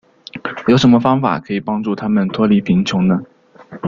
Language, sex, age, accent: Chinese, male, 19-29, 出生地：江西省